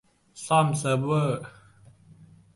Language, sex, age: Thai, male, 19-29